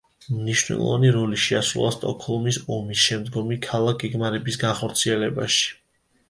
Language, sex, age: Georgian, male, 19-29